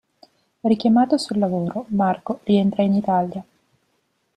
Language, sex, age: Italian, female, 19-29